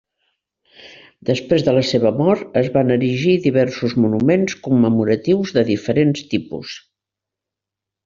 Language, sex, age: Catalan, female, 70-79